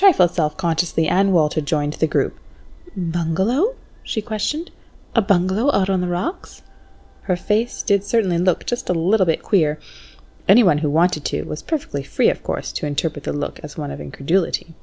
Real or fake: real